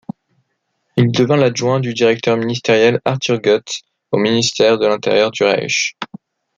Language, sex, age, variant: French, male, 19-29, Français de métropole